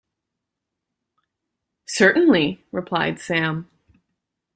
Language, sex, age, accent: English, female, 30-39, Canadian English